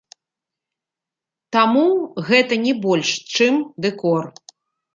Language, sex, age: Belarusian, female, 40-49